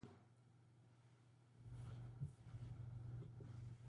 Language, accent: English, United States English